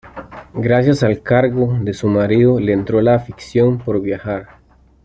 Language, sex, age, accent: Spanish, male, 30-39, América central